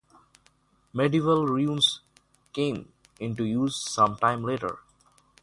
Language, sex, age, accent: English, male, 19-29, India and South Asia (India, Pakistan, Sri Lanka)